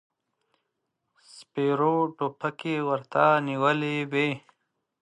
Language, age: Pashto, 30-39